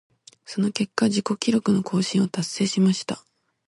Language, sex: Japanese, female